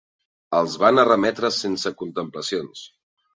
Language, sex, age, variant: Catalan, male, 40-49, Central